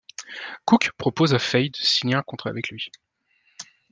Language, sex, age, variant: French, male, 19-29, Français de métropole